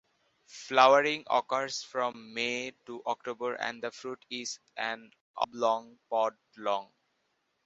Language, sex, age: English, male, 19-29